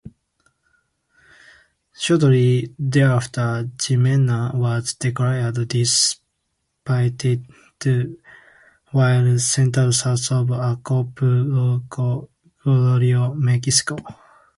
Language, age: English, 19-29